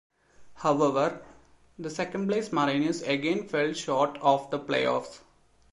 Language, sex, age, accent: English, male, 19-29, India and South Asia (India, Pakistan, Sri Lanka)